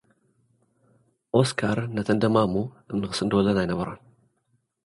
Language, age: Tigrinya, 40-49